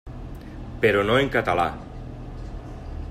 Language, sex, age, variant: Catalan, male, 40-49, Nord-Occidental